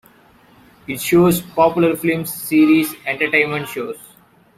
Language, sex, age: English, male, 19-29